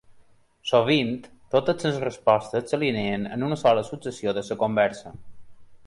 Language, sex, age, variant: Catalan, male, 30-39, Balear